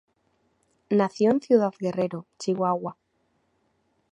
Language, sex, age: Spanish, female, 19-29